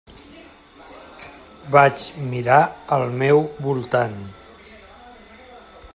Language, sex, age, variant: Catalan, male, 50-59, Central